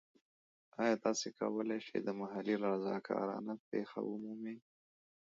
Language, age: Pashto, 30-39